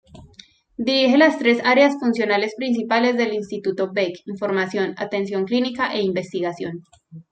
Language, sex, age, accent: Spanish, female, 30-39, Andino-Pacífico: Colombia, Perú, Ecuador, oeste de Bolivia y Venezuela andina